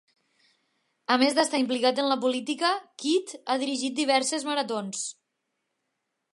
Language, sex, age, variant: Catalan, female, 19-29, Nord-Occidental